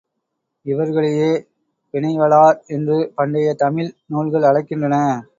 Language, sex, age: Tamil, male, 30-39